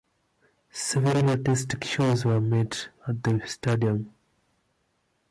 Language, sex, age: English, male, 19-29